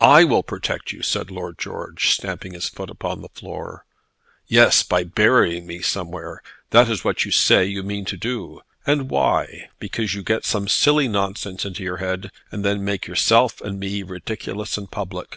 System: none